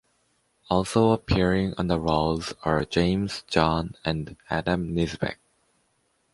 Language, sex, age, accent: English, male, under 19, United States English